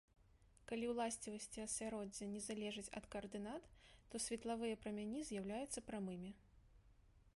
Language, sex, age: Belarusian, female, 19-29